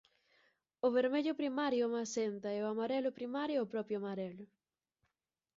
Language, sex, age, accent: Galician, female, 19-29, Atlántico (seseo e gheada)